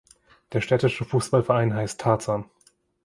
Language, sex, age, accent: German, male, 19-29, Deutschland Deutsch